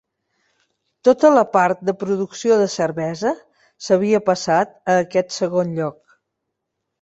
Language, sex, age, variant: Catalan, female, 60-69, Central